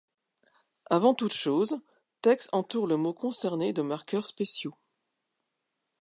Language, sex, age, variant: French, female, 50-59, Français de métropole